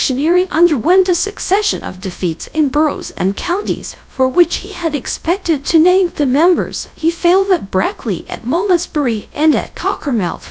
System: TTS, GradTTS